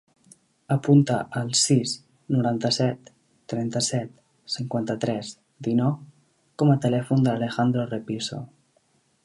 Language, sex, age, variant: Catalan, male, under 19, Central